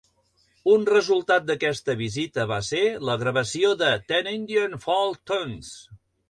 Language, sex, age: Catalan, male, 80-89